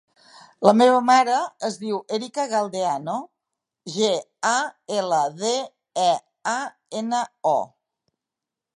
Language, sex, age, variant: Catalan, female, 50-59, Central